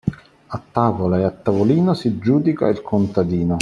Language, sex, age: Italian, male, 40-49